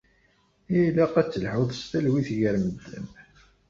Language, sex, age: Kabyle, male, 30-39